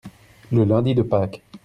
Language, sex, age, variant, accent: French, male, 30-39, Français d'Europe, Français de Belgique